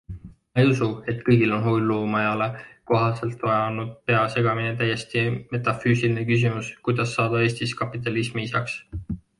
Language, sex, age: Estonian, male, 19-29